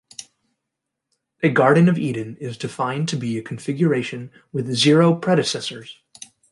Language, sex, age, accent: English, male, 19-29, United States English